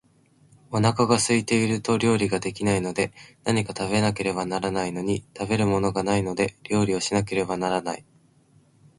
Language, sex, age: Japanese, male, 19-29